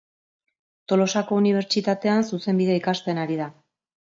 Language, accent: Basque, Mendebalekoa (Araba, Bizkaia, Gipuzkoako mendebaleko herri batzuk)